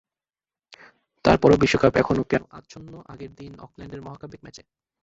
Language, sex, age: Bengali, male, 19-29